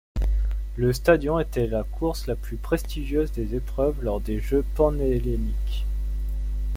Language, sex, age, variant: French, male, 19-29, Français de métropole